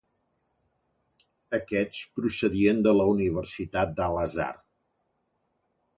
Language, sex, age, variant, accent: Catalan, male, 60-69, Central, central